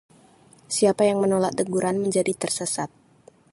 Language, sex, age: Indonesian, female, 19-29